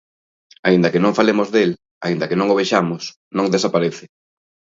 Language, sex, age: Galician, male, 30-39